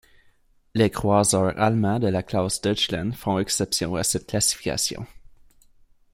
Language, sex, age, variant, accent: French, male, 19-29, Français d'Amérique du Nord, Français du Canada